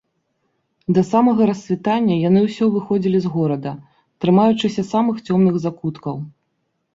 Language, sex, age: Belarusian, female, 30-39